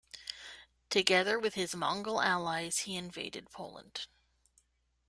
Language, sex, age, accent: English, female, 30-39, United States English